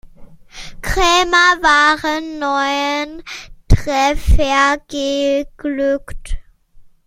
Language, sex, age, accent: German, male, 19-29, Deutschland Deutsch